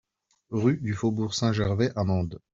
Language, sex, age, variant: French, male, 40-49, Français de métropole